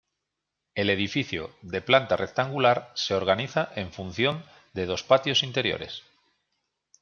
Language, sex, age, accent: Spanish, male, 40-49, España: Norte peninsular (Asturias, Castilla y León, Cantabria, País Vasco, Navarra, Aragón, La Rioja, Guadalajara, Cuenca)